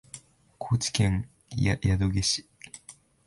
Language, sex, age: Japanese, male, 19-29